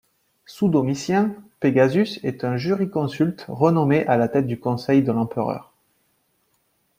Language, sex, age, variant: French, male, 30-39, Français de métropole